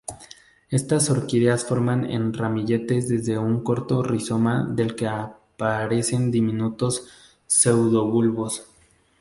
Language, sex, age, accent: Spanish, male, 19-29, México